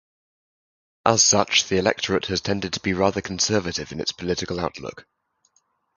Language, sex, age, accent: English, male, 19-29, England English